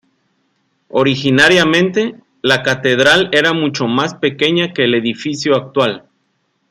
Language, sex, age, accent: Spanish, male, 40-49, México